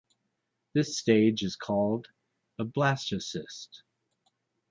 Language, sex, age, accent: English, male, 40-49, United States English